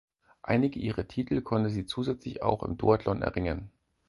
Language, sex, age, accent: German, male, 40-49, Deutschland Deutsch